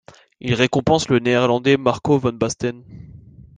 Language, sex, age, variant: French, male, 19-29, Français de métropole